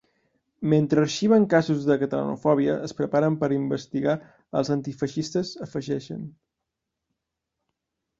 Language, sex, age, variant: Catalan, male, 19-29, Central